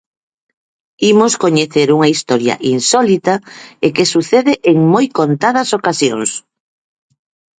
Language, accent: Galician, Normativo (estándar)